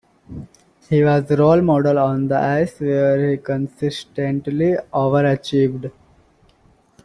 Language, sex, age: English, male, 19-29